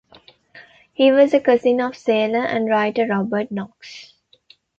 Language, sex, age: English, female, 19-29